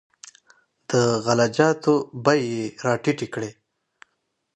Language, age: Pashto, 19-29